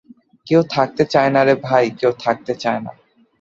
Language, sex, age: Bengali, male, 19-29